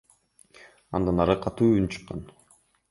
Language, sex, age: Kyrgyz, male, under 19